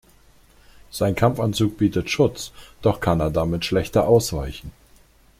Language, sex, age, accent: German, male, 30-39, Deutschland Deutsch